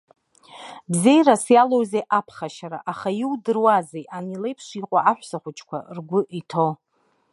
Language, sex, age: Abkhazian, female, 40-49